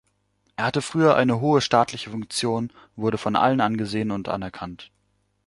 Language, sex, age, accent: German, male, 19-29, Deutschland Deutsch